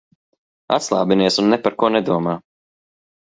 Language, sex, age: Latvian, male, 30-39